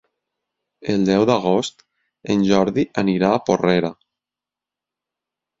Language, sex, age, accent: Catalan, male, 30-39, valencià